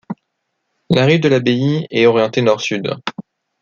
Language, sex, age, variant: French, male, 19-29, Français de métropole